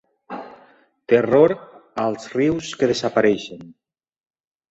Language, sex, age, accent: Catalan, male, 40-49, valencià